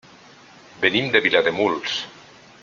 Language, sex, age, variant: Catalan, male, 60-69, Nord-Occidental